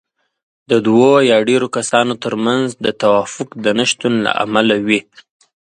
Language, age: Pashto, 19-29